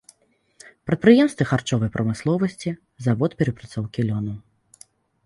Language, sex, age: Belarusian, female, 19-29